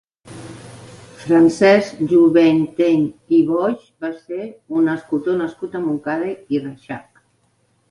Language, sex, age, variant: Catalan, female, 60-69, Central